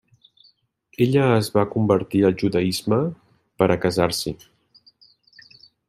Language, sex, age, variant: Catalan, male, 40-49, Central